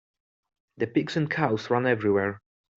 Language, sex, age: English, male, 19-29